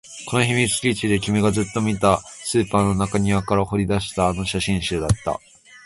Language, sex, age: Japanese, male, 19-29